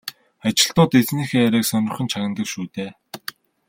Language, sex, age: Mongolian, male, 19-29